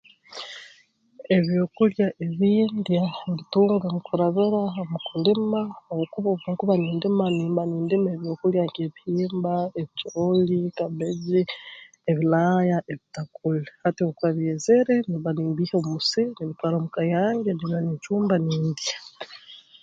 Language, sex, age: Tooro, female, 19-29